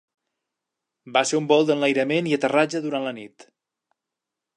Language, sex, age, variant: Catalan, male, 40-49, Central